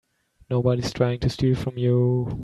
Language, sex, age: English, male, 19-29